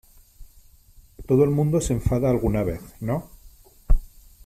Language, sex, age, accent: Spanish, male, 30-39, España: Norte peninsular (Asturias, Castilla y León, Cantabria, País Vasco, Navarra, Aragón, La Rioja, Guadalajara, Cuenca)